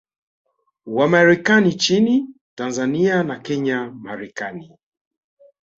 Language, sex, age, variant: Swahili, male, 40-49, Kiswahili cha Bara ya Tanzania